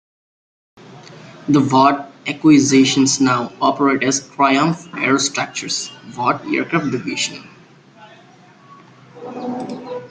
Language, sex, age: English, male, 19-29